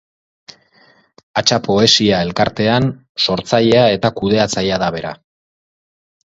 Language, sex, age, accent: Basque, male, 30-39, Erdialdekoa edo Nafarra (Gipuzkoa, Nafarroa)